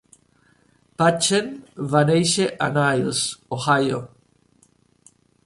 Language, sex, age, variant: Catalan, male, 60-69, Central